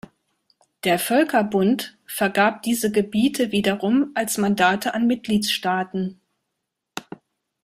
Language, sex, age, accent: German, female, 40-49, Deutschland Deutsch